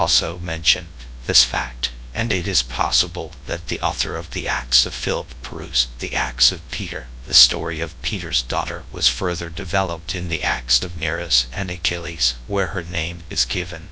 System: TTS, GradTTS